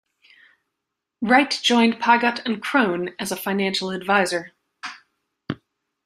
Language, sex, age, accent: English, female, 40-49, United States English